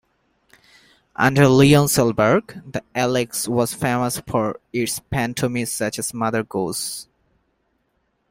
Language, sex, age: English, male, 19-29